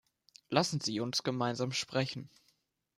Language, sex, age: German, male, under 19